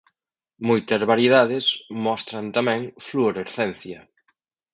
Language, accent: Galician, Central (sen gheada)